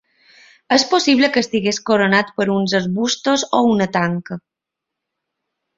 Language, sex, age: Catalan, female, 30-39